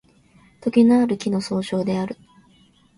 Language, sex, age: Japanese, female, under 19